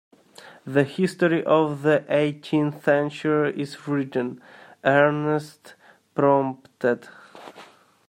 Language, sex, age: English, male, 19-29